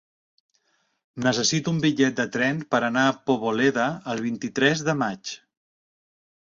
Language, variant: Catalan, Central